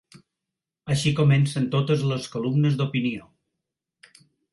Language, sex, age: Catalan, male, 60-69